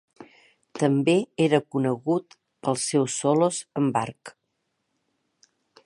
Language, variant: Catalan, Central